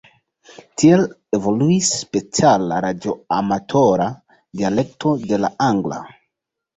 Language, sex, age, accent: Esperanto, male, 19-29, Internacia